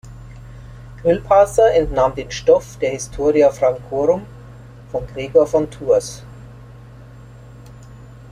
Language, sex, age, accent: German, female, 50-59, Deutschland Deutsch